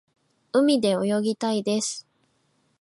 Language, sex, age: Japanese, female, 19-29